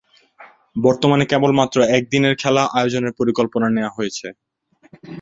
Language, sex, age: Bengali, male, 19-29